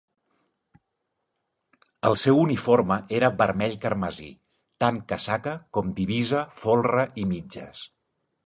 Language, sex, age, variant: Catalan, male, 40-49, Central